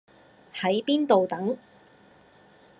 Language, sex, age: Cantonese, female, 19-29